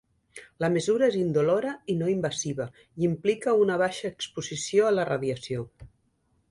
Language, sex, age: Catalan, female, 60-69